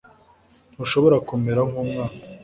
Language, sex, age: Kinyarwanda, male, under 19